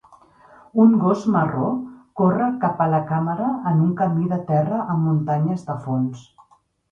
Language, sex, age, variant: Catalan, female, 50-59, Central